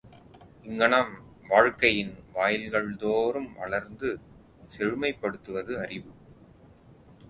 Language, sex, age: Tamil, male, 40-49